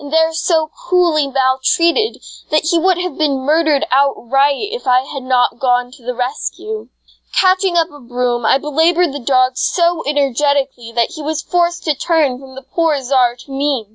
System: none